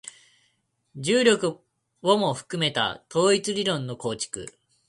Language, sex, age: Japanese, male, 19-29